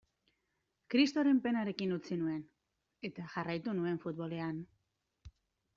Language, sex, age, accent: Basque, female, 40-49, Mendebalekoa (Araba, Bizkaia, Gipuzkoako mendebaleko herri batzuk)